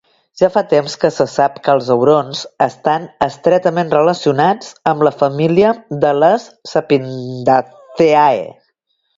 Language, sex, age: Catalan, female, 50-59